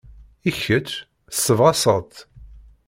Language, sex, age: Kabyle, male, 50-59